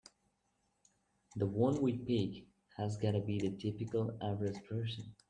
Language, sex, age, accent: English, male, 19-29, India and South Asia (India, Pakistan, Sri Lanka)